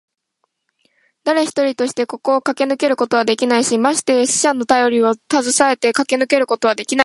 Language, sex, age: Japanese, female, 19-29